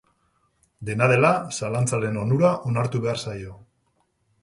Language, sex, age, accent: Basque, male, 40-49, Mendebalekoa (Araba, Bizkaia, Gipuzkoako mendebaleko herri batzuk)